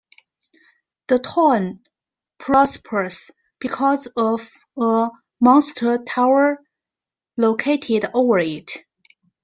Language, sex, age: English, female, 30-39